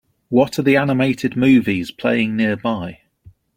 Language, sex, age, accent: English, male, 30-39, England English